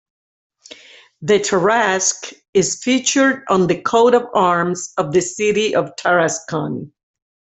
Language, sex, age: English, female, 60-69